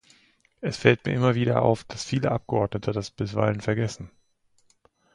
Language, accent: German, Deutschland Deutsch